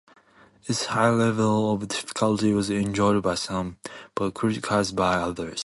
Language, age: English, 19-29